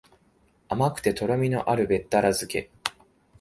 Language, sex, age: Japanese, male, 19-29